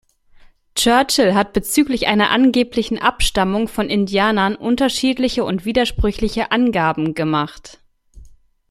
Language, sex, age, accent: German, male, 19-29, Deutschland Deutsch